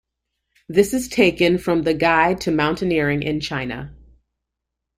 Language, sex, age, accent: English, female, 30-39, United States English